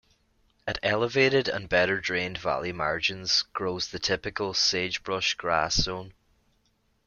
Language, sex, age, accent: English, male, 30-39, Irish English